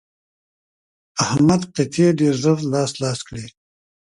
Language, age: Pashto, 60-69